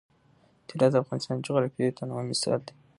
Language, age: Pashto, 19-29